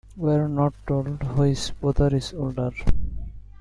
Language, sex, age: English, male, 19-29